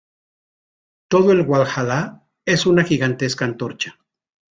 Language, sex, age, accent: Spanish, male, 50-59, México